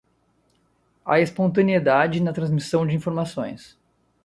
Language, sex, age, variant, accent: Portuguese, male, 30-39, Portuguese (Brasil), Gaucho